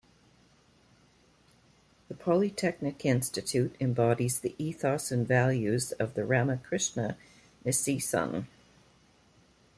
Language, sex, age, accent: English, female, 60-69, Canadian English